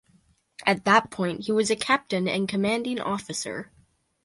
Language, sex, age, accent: English, male, under 19, Canadian English